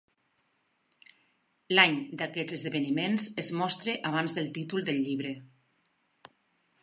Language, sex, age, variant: Catalan, female, 40-49, Nord-Occidental